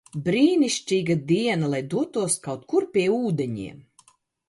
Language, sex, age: Latvian, female, 50-59